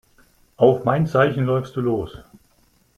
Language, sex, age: German, male, 30-39